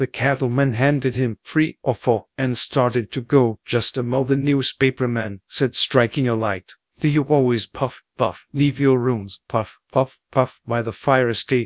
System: TTS, GradTTS